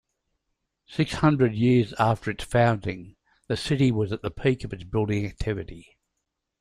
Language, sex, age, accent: English, male, 70-79, Australian English